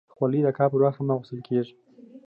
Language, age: Pashto, 19-29